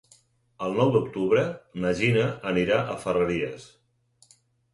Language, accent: Catalan, Barcelona